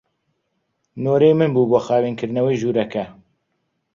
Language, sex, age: Central Kurdish, male, 30-39